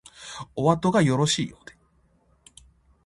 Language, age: Japanese, 19-29